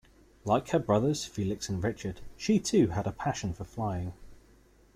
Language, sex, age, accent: English, male, 30-39, England English